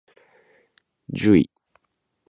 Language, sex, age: Japanese, male, 19-29